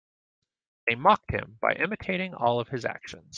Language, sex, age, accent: English, male, 40-49, United States English